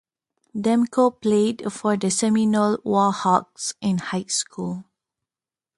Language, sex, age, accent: English, female, 30-39, Malaysian English